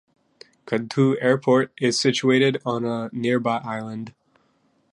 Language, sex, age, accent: English, male, under 19, United States English